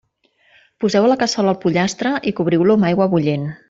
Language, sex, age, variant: Catalan, female, 40-49, Central